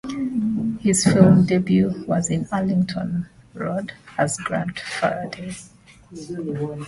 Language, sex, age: English, female, 30-39